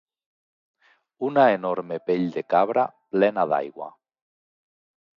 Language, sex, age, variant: Catalan, male, 40-49, Central